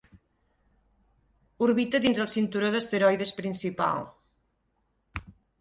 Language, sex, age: Catalan, female, 50-59